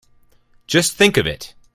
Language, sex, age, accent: English, male, 40-49, United States English